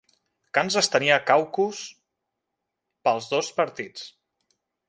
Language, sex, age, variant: Catalan, male, 19-29, Central